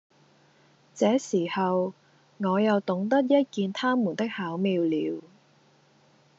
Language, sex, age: Cantonese, female, 19-29